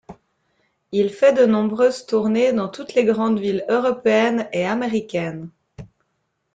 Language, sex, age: French, female, 30-39